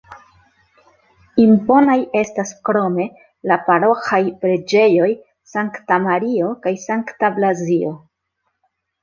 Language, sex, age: Esperanto, female, 40-49